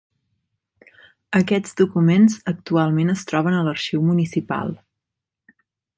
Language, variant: Catalan, Central